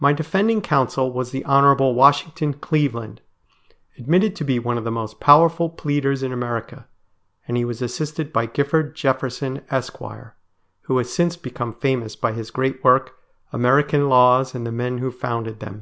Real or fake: real